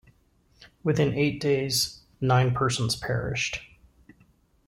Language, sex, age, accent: English, male, 40-49, United States English